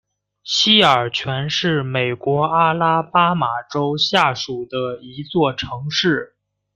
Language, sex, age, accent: Chinese, male, 19-29, 出生地：河北省